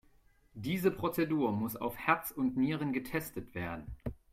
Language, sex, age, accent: German, male, 30-39, Deutschland Deutsch